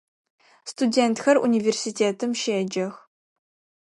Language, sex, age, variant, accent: Adyghe, female, under 19, Адыгабзэ (Кирил, пстэумэ зэдыряе), Бжъэдыгъу (Bjeduğ)